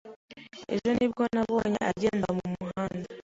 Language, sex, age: Kinyarwanda, female, 19-29